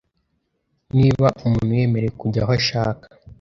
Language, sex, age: Kinyarwanda, male, under 19